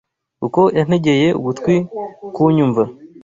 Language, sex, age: Kinyarwanda, male, 19-29